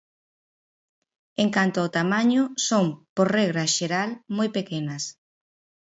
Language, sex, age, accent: Galician, female, 40-49, Central (gheada)